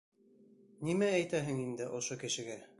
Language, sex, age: Bashkir, male, 40-49